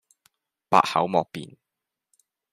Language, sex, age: Cantonese, male, 19-29